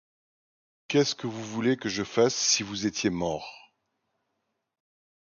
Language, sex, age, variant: French, male, 50-59, Français de métropole